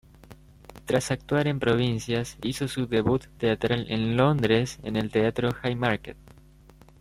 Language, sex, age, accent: Spanish, male, under 19, Rioplatense: Argentina, Uruguay, este de Bolivia, Paraguay